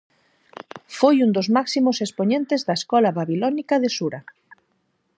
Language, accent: Galician, Normativo (estándar)